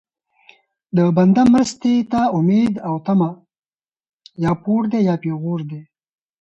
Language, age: Pashto, 19-29